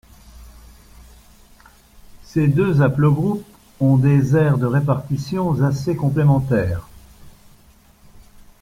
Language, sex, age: French, male, 60-69